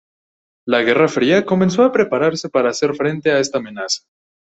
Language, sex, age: Spanish, male, 19-29